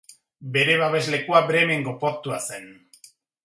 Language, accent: Basque, Erdialdekoa edo Nafarra (Gipuzkoa, Nafarroa)